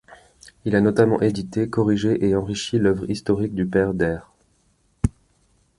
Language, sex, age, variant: French, male, 30-39, Français de métropole